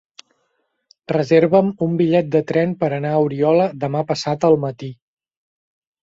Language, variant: Catalan, Central